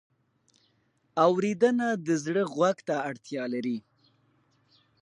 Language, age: Pashto, 19-29